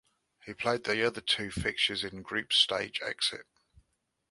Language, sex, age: English, male, 40-49